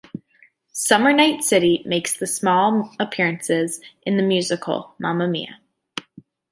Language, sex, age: English, female, 19-29